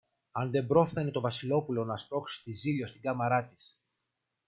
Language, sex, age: Greek, male, 30-39